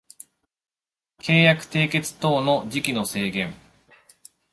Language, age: Japanese, 40-49